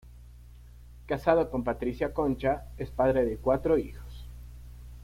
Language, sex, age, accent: Spanish, male, under 19, Andino-Pacífico: Colombia, Perú, Ecuador, oeste de Bolivia y Venezuela andina